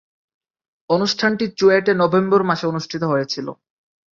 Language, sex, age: Bengali, male, 19-29